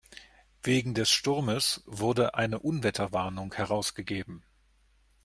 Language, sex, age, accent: German, male, 40-49, Deutschland Deutsch